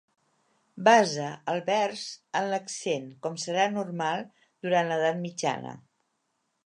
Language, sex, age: Catalan, female, 60-69